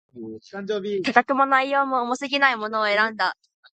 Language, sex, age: Japanese, female, 19-29